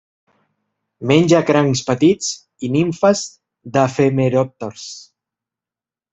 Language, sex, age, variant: Catalan, male, 40-49, Central